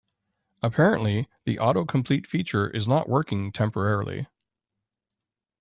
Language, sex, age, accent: English, male, 50-59, Canadian English